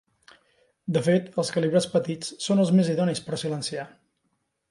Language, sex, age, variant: Catalan, male, 50-59, Central